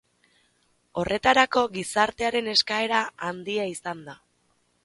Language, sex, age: Basque, female, 19-29